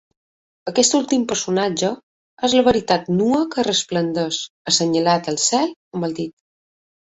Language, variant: Catalan, Balear